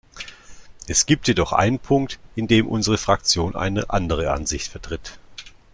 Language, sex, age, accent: German, male, 30-39, Deutschland Deutsch